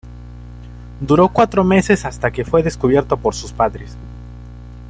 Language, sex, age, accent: Spanish, male, 19-29, Andino-Pacífico: Colombia, Perú, Ecuador, oeste de Bolivia y Venezuela andina